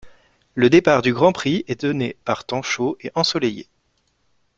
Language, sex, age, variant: French, male, 30-39, Français de métropole